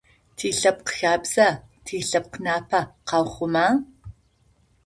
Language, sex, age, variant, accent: Adyghe, female, 50-59, Адыгабзэ (Кирил, пстэумэ зэдыряе), Бжъэдыгъу (Bjeduğ)